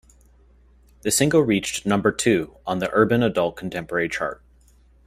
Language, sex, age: English, male, 19-29